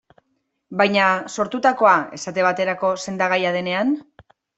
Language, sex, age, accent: Basque, female, 40-49, Mendebalekoa (Araba, Bizkaia, Gipuzkoako mendebaleko herri batzuk)